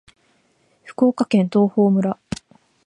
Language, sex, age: Japanese, female, 19-29